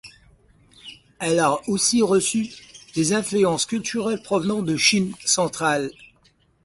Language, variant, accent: French, Français du nord de l'Afrique, Français du Maroc